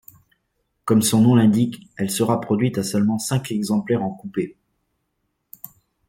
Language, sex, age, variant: French, male, 40-49, Français de métropole